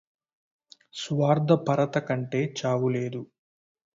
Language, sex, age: Telugu, male, 19-29